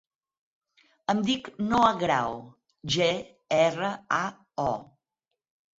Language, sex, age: Catalan, female, 50-59